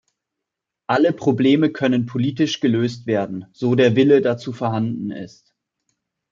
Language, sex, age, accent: German, male, 19-29, Deutschland Deutsch